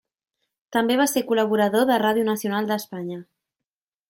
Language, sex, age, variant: Catalan, female, 19-29, Central